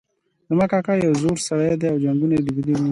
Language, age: Pashto, 19-29